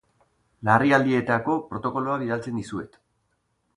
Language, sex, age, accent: Basque, male, 40-49, Erdialdekoa edo Nafarra (Gipuzkoa, Nafarroa)